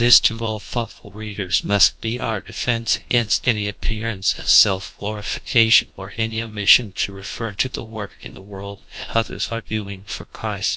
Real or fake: fake